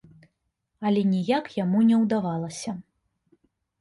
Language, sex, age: Belarusian, female, 30-39